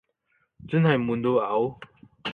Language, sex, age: Cantonese, male, under 19